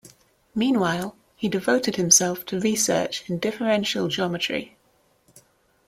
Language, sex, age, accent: English, female, 30-39, England English